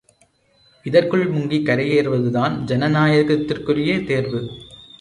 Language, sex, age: Tamil, male, 19-29